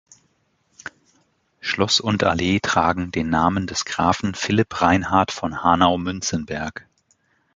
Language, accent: German, Deutschland Deutsch